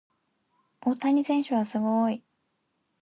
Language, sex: Japanese, female